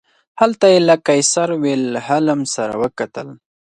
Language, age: Pashto, 19-29